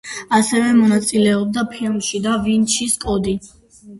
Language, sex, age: Georgian, female, 19-29